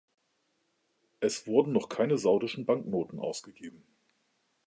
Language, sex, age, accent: German, male, 50-59, Deutschland Deutsch